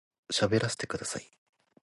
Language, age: Japanese, 19-29